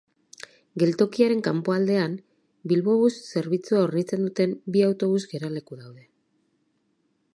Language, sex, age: Basque, female, 40-49